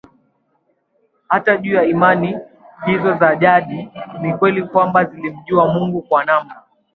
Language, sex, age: Swahili, male, 19-29